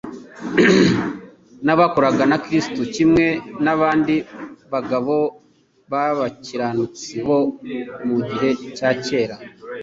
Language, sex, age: Kinyarwanda, male, 40-49